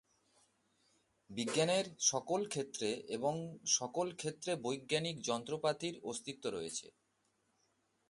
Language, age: Bengali, 40-49